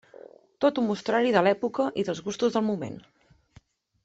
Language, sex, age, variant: Catalan, female, 30-39, Central